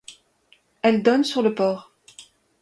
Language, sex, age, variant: French, female, 19-29, Français de métropole